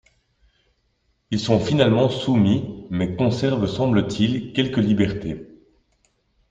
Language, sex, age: French, male, 30-39